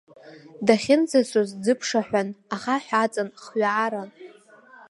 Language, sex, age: Abkhazian, female, 19-29